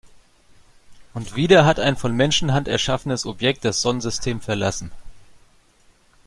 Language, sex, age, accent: German, male, 40-49, Deutschland Deutsch